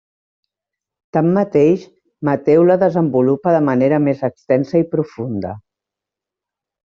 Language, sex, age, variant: Catalan, female, 50-59, Central